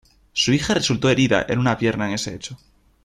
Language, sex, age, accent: Spanish, male, under 19, España: Norte peninsular (Asturias, Castilla y León, Cantabria, País Vasco, Navarra, Aragón, La Rioja, Guadalajara, Cuenca)